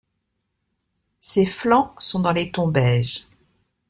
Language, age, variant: French, 50-59, Français de métropole